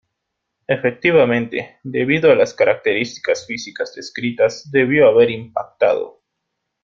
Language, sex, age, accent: Spanish, male, 19-29, Andino-Pacífico: Colombia, Perú, Ecuador, oeste de Bolivia y Venezuela andina